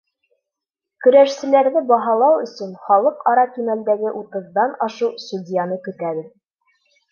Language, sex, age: Bashkir, female, 19-29